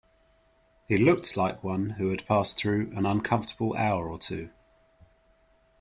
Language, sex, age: English, male, 50-59